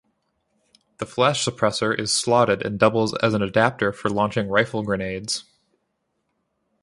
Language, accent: English, United States English